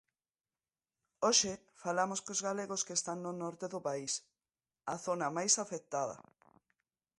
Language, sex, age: Galician, female, 40-49